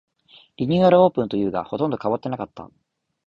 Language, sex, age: Japanese, male, 19-29